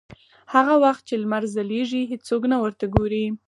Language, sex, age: Pashto, female, under 19